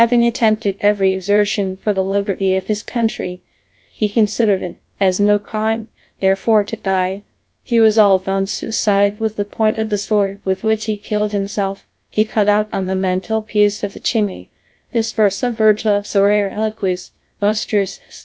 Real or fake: fake